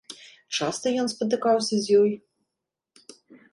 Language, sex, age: Belarusian, female, 30-39